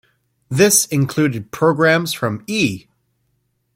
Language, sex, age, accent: English, male, 19-29, United States English